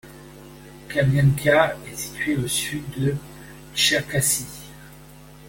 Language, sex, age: French, male, 40-49